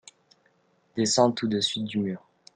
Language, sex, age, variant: French, male, 19-29, Français de métropole